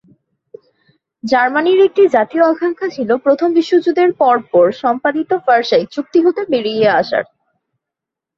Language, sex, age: Bengali, female, under 19